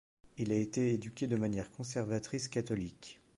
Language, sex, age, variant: French, male, 19-29, Français de métropole